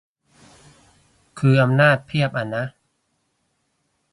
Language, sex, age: Thai, male, 19-29